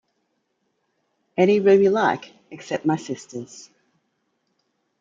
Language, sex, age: English, female, 40-49